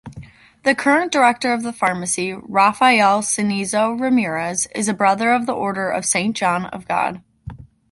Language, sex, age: English, female, under 19